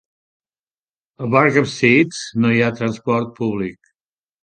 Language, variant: Catalan, Septentrional